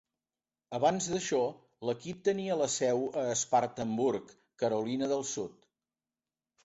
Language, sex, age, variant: Catalan, male, 60-69, Central